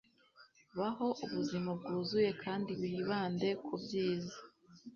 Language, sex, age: Kinyarwanda, female, 19-29